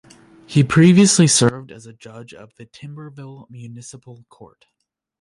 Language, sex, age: English, male, 19-29